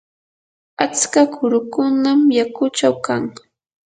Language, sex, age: Yanahuanca Pasco Quechua, female, 30-39